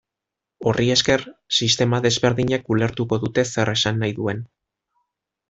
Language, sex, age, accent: Basque, male, 30-39, Mendebalekoa (Araba, Bizkaia, Gipuzkoako mendebaleko herri batzuk)